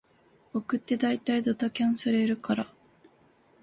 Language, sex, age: Japanese, female, 19-29